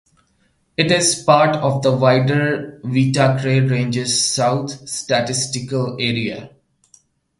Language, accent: English, India and South Asia (India, Pakistan, Sri Lanka)